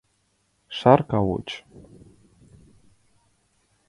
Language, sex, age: Mari, male, under 19